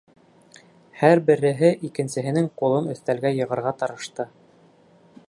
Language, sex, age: Bashkir, male, 30-39